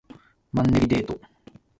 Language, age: Japanese, 30-39